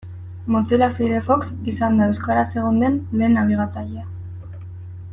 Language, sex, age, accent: Basque, female, 19-29, Erdialdekoa edo Nafarra (Gipuzkoa, Nafarroa)